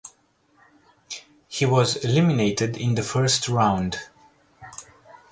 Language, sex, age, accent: English, male, 30-39, United States English